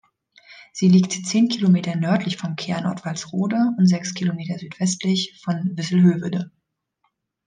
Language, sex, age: German, female, 30-39